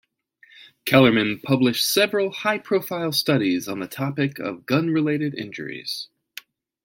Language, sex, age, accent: English, male, 40-49, United States English